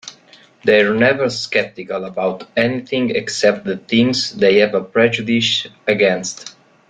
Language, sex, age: English, male, 19-29